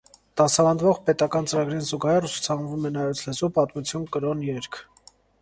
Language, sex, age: Armenian, male, 19-29